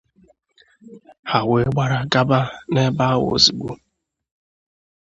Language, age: Igbo, 30-39